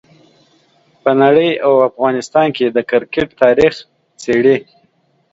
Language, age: Pashto, 30-39